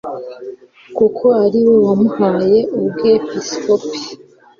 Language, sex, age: Kinyarwanda, female, 19-29